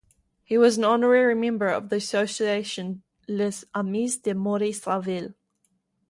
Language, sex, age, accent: English, female, 19-29, New Zealand English